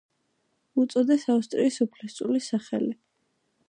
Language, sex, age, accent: Georgian, female, under 19, მშვიდი